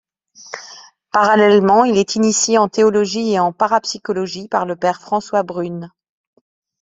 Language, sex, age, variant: French, female, 40-49, Français de métropole